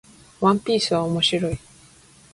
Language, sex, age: Japanese, female, 19-29